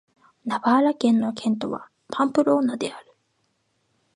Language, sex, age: Japanese, female, 19-29